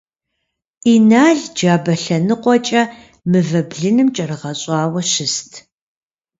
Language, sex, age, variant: Kabardian, female, 50-59, Адыгэбзэ (Къэбэрдей, Кирил, псоми зэдай)